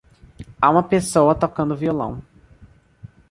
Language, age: Portuguese, under 19